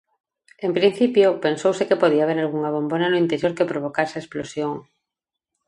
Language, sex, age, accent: Galician, female, 40-49, Normativo (estándar)